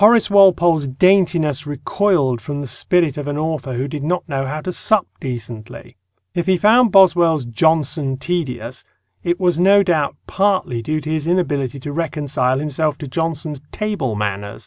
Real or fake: real